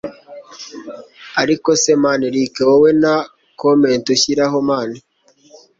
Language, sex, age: Kinyarwanda, male, 40-49